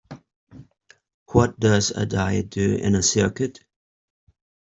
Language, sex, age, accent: English, male, 40-49, England English